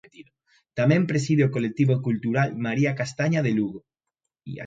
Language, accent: Galician, Central (gheada)